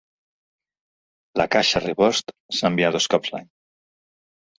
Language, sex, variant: Catalan, male, Central